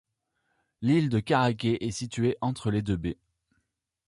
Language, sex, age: French, male, 30-39